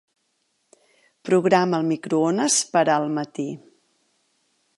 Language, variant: Catalan, Central